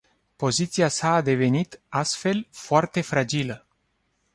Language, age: Romanian, 19-29